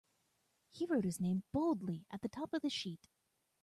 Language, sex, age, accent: English, female, 30-39, United States English